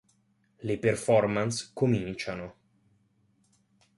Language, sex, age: Italian, male, under 19